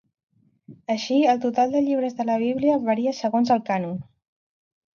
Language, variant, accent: Catalan, Central, central